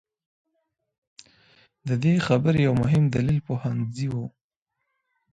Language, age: Pashto, 19-29